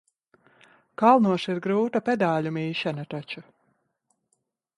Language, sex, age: Latvian, female, 30-39